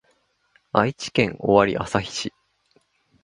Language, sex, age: Japanese, male, 30-39